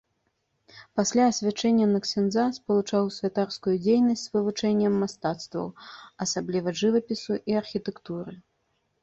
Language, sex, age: Belarusian, female, 40-49